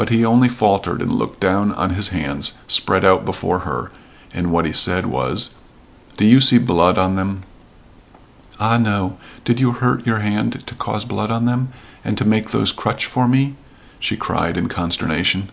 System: none